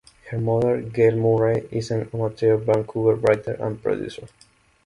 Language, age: English, 19-29